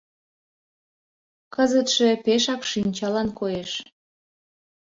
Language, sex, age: Mari, female, 30-39